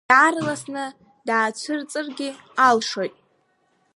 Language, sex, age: Abkhazian, female, under 19